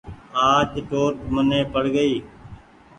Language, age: Goaria, 19-29